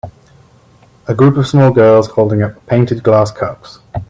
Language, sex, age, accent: English, male, 30-39, Welsh English